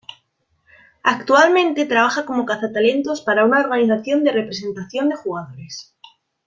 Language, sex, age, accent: Spanish, female, 19-29, España: Norte peninsular (Asturias, Castilla y León, Cantabria, País Vasco, Navarra, Aragón, La Rioja, Guadalajara, Cuenca)